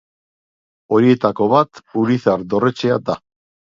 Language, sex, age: Basque, male, 60-69